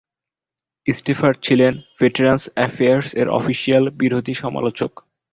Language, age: Bengali, under 19